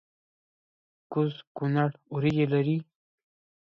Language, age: Pashto, 19-29